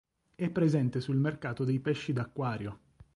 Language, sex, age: Italian, male, 30-39